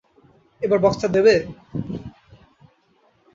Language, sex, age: Bengali, male, 19-29